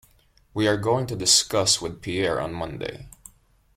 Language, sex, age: English, male, 19-29